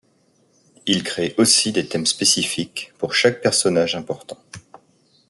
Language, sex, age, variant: French, male, 40-49, Français de métropole